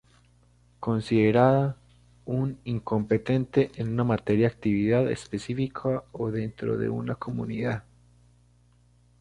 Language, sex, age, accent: Spanish, male, 19-29, Andino-Pacífico: Colombia, Perú, Ecuador, oeste de Bolivia y Venezuela andina